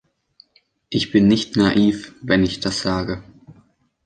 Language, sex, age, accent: German, male, under 19, Deutschland Deutsch